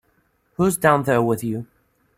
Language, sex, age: English, male, 19-29